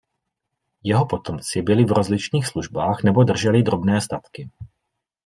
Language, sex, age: Czech, male, 30-39